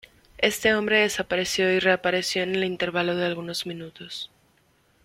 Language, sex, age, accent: Spanish, female, 19-29, México